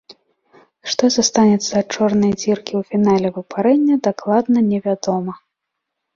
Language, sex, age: Belarusian, female, 19-29